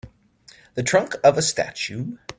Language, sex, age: English, male, 30-39